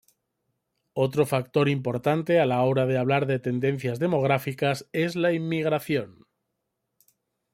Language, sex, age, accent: Spanish, male, 40-49, España: Norte peninsular (Asturias, Castilla y León, Cantabria, País Vasco, Navarra, Aragón, La Rioja, Guadalajara, Cuenca)